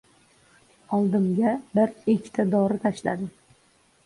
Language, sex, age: Uzbek, male, under 19